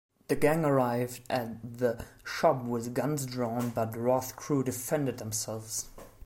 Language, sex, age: English, male, 19-29